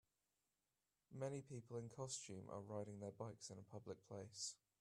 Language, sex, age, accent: English, male, 19-29, England English